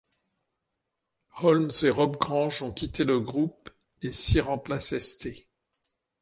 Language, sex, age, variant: French, male, 60-69, Français de métropole